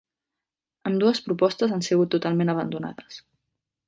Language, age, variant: Catalan, 19-29, Central